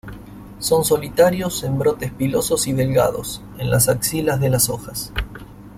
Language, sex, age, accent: Spanish, male, 40-49, Rioplatense: Argentina, Uruguay, este de Bolivia, Paraguay